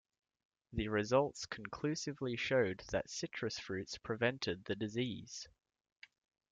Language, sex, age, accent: English, male, 19-29, Australian English